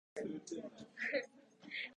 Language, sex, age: Japanese, female, 19-29